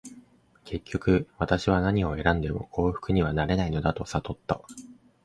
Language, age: Japanese, 19-29